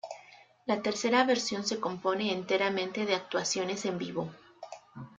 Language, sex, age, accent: Spanish, female, 19-29, México